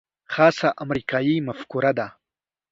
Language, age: Pashto, under 19